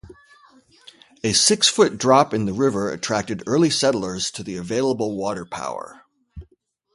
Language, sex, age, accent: English, male, 50-59, United States English